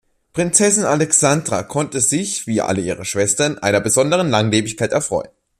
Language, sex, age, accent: German, male, under 19, Deutschland Deutsch